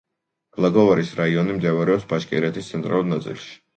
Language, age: Georgian, 19-29